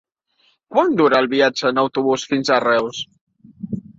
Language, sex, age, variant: Catalan, male, 19-29, Central